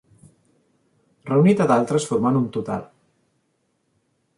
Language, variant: Catalan, Central